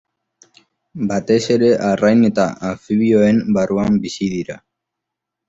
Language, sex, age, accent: Basque, male, under 19, Erdialdekoa edo Nafarra (Gipuzkoa, Nafarroa)